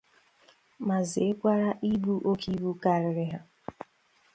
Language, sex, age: Igbo, female, 30-39